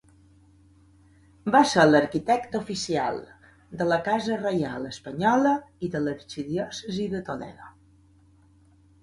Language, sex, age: Catalan, female, 60-69